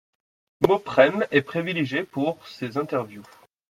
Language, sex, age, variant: French, male, 19-29, Français de métropole